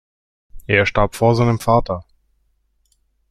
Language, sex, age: German, male, 30-39